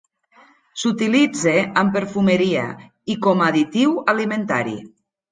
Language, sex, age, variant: Catalan, female, 40-49, Nord-Occidental